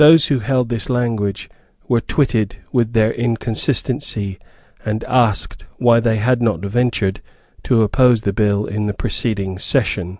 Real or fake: real